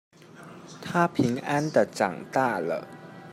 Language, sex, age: Chinese, male, 19-29